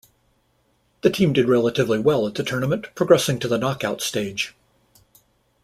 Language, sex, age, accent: English, male, 60-69, United States English